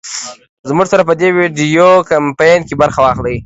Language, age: Pashto, 19-29